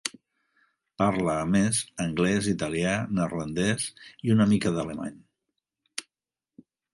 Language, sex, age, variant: Catalan, male, 70-79, Central